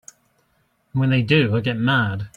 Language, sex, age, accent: English, male, 40-49, England English